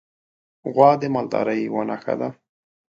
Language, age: Pashto, 30-39